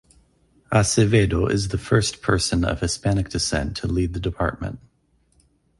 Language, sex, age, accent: English, male, 40-49, United States English